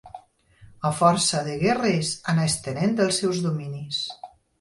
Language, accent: Catalan, valencià